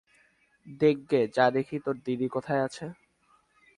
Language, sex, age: Bengali, male, 19-29